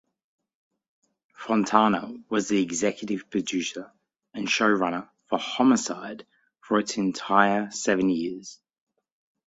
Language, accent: English, Australian English